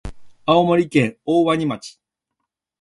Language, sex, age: Japanese, male, 50-59